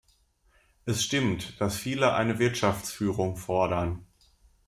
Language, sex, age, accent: German, male, 30-39, Deutschland Deutsch